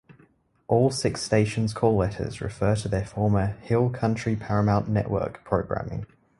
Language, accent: English, Australian English